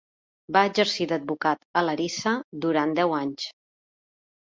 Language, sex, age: Catalan, female, 40-49